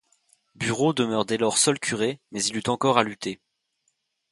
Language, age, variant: French, 19-29, Français de métropole